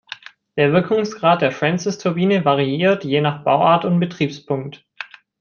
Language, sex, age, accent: German, male, 19-29, Deutschland Deutsch